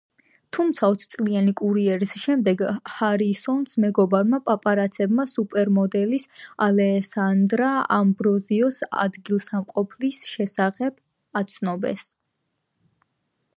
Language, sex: Georgian, female